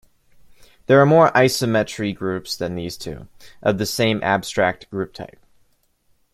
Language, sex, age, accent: English, male, 19-29, United States English